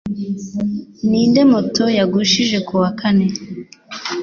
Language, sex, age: Kinyarwanda, female, under 19